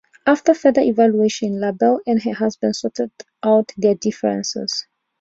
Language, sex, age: English, female, 30-39